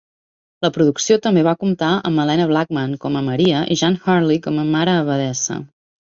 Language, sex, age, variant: Catalan, female, 30-39, Central